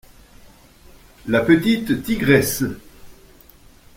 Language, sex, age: French, male, 70-79